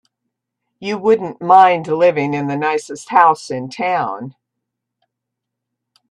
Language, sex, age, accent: English, female, 60-69, United States English